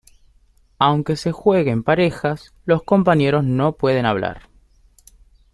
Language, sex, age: Spanish, male, under 19